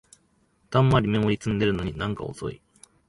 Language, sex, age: Japanese, male, 19-29